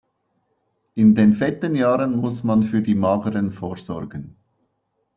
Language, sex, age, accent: German, male, 40-49, Schweizerdeutsch